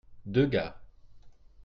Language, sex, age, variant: French, male, 30-39, Français de métropole